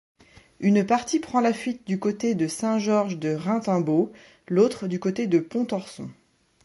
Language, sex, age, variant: French, female, 30-39, Français de métropole